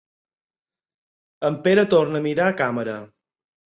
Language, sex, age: Catalan, male, 40-49